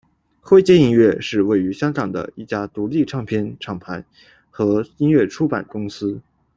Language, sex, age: Chinese, male, 19-29